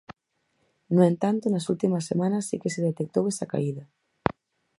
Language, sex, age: Galician, female, 19-29